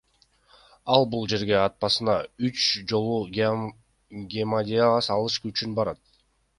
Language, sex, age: Kyrgyz, male, 19-29